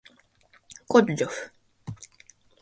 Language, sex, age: Japanese, female, 19-29